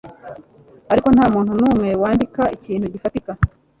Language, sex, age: Kinyarwanda, female, 40-49